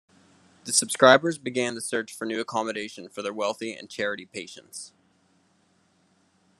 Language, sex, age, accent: English, male, 30-39, United States English